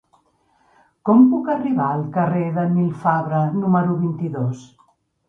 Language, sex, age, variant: Catalan, female, 50-59, Central